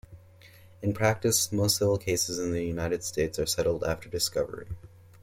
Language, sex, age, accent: English, male, 19-29, United States English